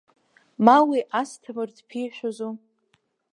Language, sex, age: Abkhazian, female, under 19